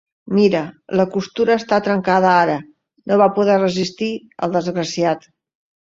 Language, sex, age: Catalan, female, 50-59